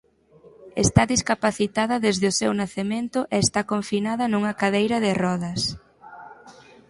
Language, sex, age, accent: Galician, female, 19-29, Normativo (estándar)